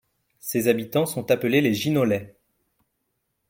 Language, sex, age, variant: French, male, 19-29, Français de métropole